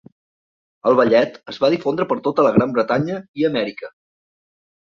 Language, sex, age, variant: Catalan, male, 30-39, Central